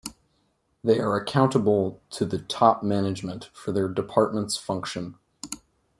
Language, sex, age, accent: English, male, under 19, United States English